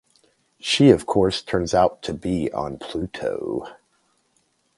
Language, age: English, 50-59